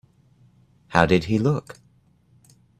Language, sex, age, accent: English, male, under 19, Canadian English